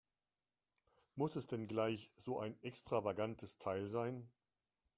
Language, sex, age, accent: German, male, 50-59, Deutschland Deutsch